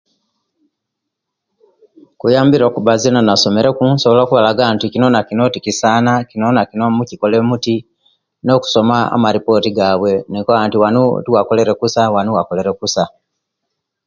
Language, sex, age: Kenyi, male, 50-59